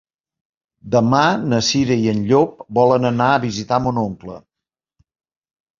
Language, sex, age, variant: Catalan, male, 50-59, Central